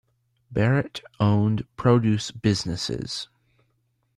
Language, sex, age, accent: English, male, under 19, United States English